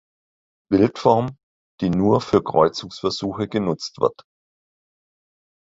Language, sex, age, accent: German, male, 50-59, Deutschland Deutsch